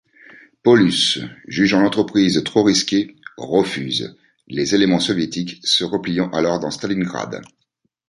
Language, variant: French, Français de métropole